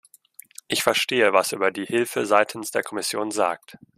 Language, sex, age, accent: German, male, 19-29, Deutschland Deutsch